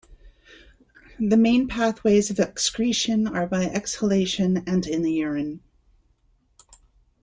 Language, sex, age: English, female, 50-59